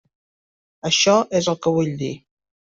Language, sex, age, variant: Catalan, female, 60-69, Central